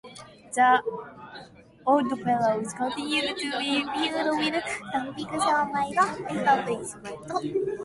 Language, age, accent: English, 19-29, United States English